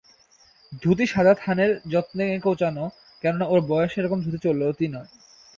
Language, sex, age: Bengali, male, 19-29